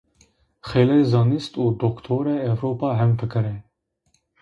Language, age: Zaza, 19-29